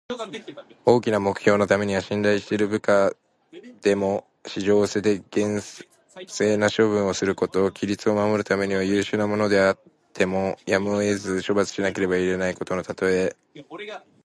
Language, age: Japanese, 19-29